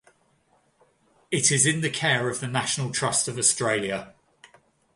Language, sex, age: English, male, 40-49